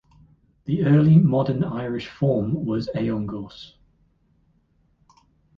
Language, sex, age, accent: English, male, 19-29, England English